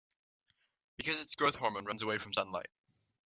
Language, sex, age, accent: English, male, under 19, United States English